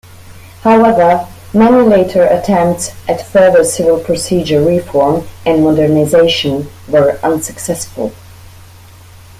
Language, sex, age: English, female, 30-39